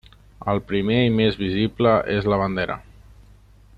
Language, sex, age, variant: Catalan, male, 30-39, Central